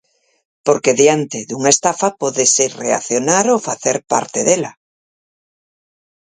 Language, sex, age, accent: Galician, female, 50-59, Normativo (estándar)